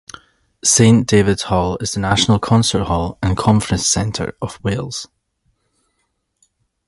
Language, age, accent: English, 30-39, Scottish English